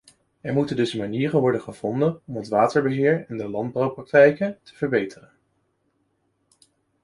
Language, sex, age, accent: Dutch, male, 19-29, Nederlands Nederlands